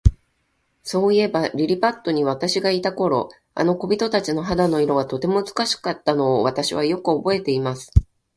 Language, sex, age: Japanese, female, 40-49